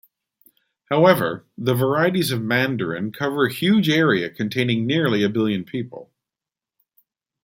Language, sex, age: English, male, 50-59